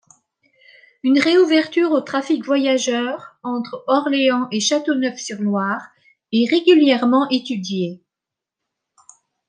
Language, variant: French, Français de métropole